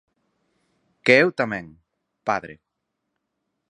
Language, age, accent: Galician, 30-39, Normativo (estándar)